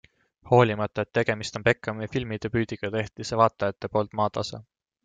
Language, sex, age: Estonian, male, 19-29